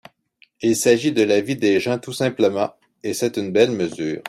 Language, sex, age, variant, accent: French, male, 40-49, Français d'Amérique du Nord, Français du Canada